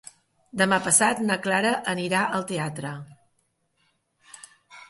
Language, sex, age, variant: Catalan, female, 40-49, Central